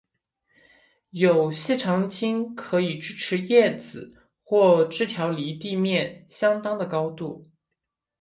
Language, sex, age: Chinese, male, 19-29